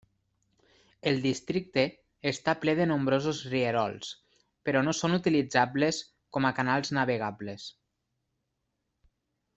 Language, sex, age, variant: Catalan, male, 30-39, Nord-Occidental